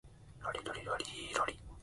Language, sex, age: Japanese, male, 19-29